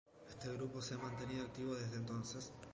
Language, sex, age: Spanish, male, 19-29